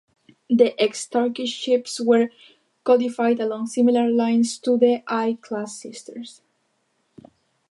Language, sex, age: English, female, 19-29